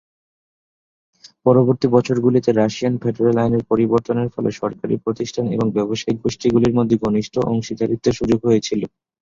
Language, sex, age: Bengali, male, 19-29